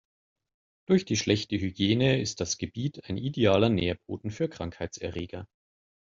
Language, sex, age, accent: German, male, 40-49, Deutschland Deutsch